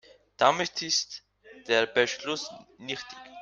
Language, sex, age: German, male, under 19